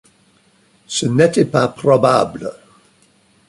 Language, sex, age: French, male, 60-69